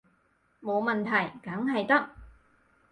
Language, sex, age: Cantonese, female, 30-39